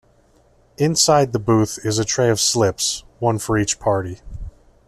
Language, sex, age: English, male, 30-39